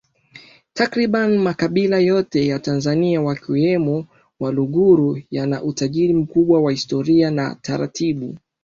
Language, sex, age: Swahili, male, 19-29